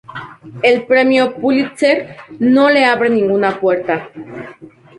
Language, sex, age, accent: Spanish, female, 19-29, México